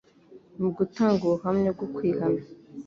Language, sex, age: Kinyarwanda, female, under 19